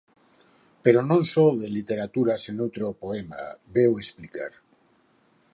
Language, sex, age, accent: Galician, male, 50-59, Normativo (estándar)